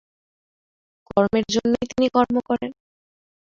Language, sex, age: Bengali, female, 19-29